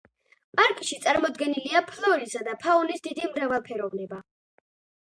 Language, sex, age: Georgian, female, under 19